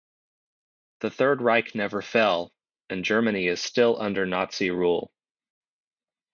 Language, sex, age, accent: English, male, 30-39, United States English